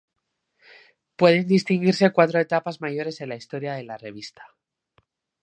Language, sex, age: Spanish, male, 19-29